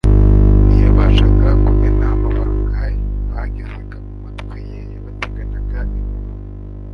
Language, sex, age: Kinyarwanda, male, under 19